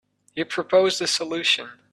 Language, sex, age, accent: English, male, 19-29, United States English